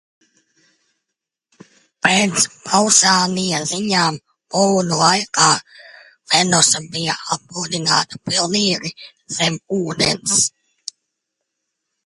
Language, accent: Latvian, bez akcenta